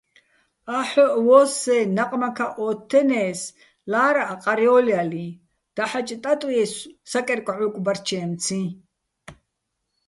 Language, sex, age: Bats, female, 60-69